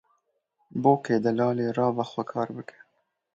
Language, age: Kurdish, 19-29